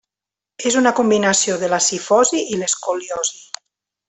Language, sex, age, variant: Catalan, female, 30-39, Nord-Occidental